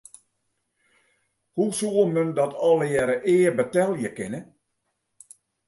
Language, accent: Western Frisian, Klaaifrysk